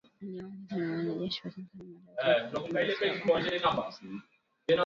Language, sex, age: Swahili, female, 19-29